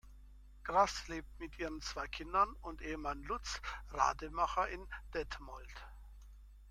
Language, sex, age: German, male, 50-59